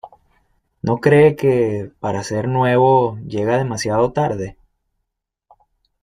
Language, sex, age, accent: Spanish, male, 30-39, Caribe: Cuba, Venezuela, Puerto Rico, República Dominicana, Panamá, Colombia caribeña, México caribeño, Costa del golfo de México